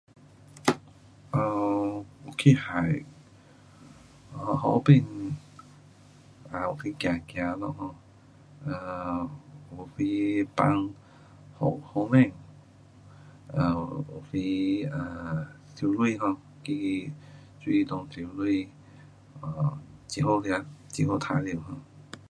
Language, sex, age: Pu-Xian Chinese, male, 40-49